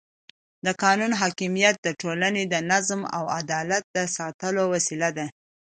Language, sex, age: Pashto, female, 19-29